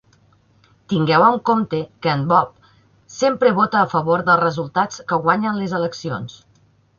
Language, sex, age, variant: Catalan, female, 30-39, Central